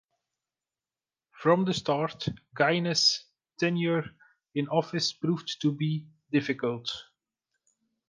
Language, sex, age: English, male, 40-49